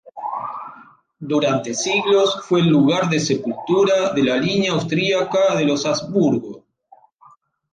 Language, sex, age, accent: Spanish, male, 50-59, Rioplatense: Argentina, Uruguay, este de Bolivia, Paraguay